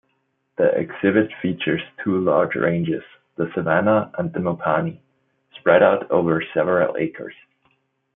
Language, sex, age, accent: English, male, 19-29, England English